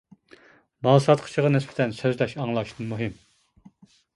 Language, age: Uyghur, 40-49